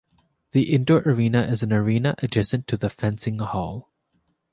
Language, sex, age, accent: English, male, 19-29, Canadian English